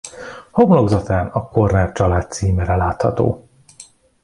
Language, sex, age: Hungarian, male, 30-39